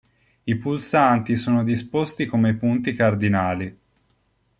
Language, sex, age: Italian, male, 19-29